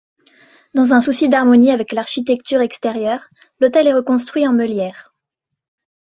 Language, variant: French, Français de métropole